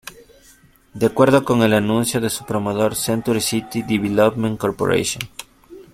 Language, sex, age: Spanish, male, 30-39